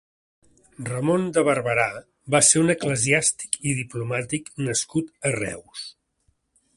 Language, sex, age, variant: Catalan, male, 60-69, Central